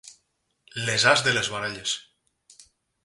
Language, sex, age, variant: Catalan, male, 19-29, Nord-Occidental